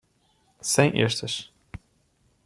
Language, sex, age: Portuguese, male, 19-29